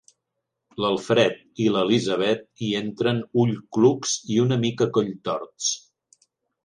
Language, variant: Catalan, Central